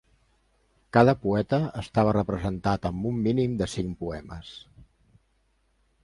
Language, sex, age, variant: Catalan, male, 50-59, Central